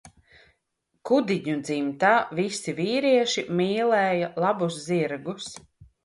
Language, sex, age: Latvian, female, 40-49